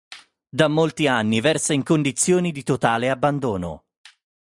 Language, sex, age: Italian, male, 30-39